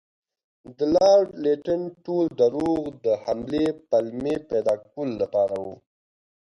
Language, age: Pashto, 19-29